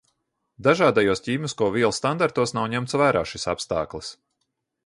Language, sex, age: Latvian, male, 40-49